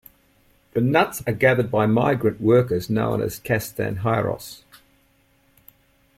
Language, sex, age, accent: English, male, 60-69, Australian English